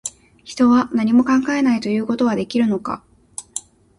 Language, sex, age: Japanese, female, 19-29